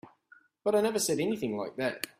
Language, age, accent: English, 40-49, Australian English